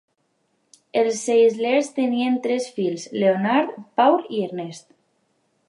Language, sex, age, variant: Catalan, female, under 19, Alacantí